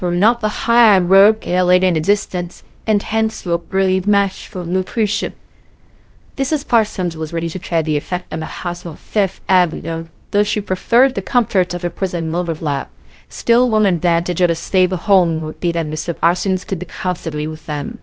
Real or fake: fake